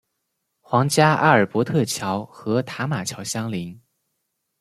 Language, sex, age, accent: Chinese, male, 19-29, 出生地：湖北省